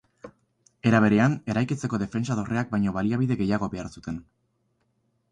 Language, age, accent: Basque, 19-29, Batua